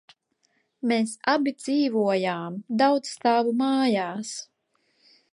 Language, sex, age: Latvian, female, 19-29